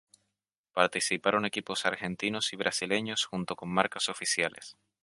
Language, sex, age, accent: Spanish, male, 19-29, España: Islas Canarias